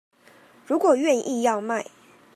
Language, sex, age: Chinese, female, 19-29